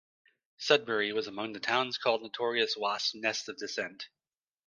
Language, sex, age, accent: English, male, 30-39, United States English